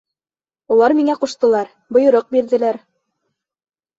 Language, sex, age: Bashkir, female, 19-29